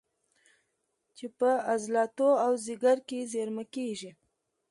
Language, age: Pashto, 19-29